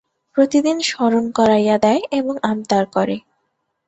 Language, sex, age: Bengali, female, 19-29